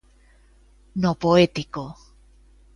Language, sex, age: Galician, female, 40-49